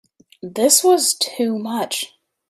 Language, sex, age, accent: English, female, 30-39, United States English